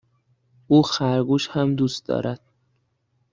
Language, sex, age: Persian, male, 19-29